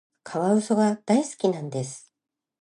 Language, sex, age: Japanese, female, 50-59